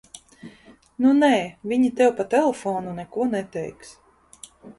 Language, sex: Latvian, female